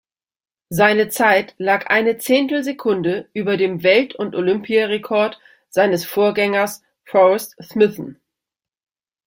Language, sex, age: German, female, 30-39